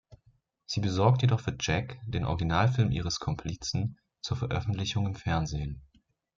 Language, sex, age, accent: German, male, 19-29, Deutschland Deutsch